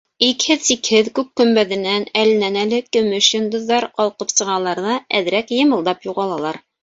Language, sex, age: Bashkir, female, 40-49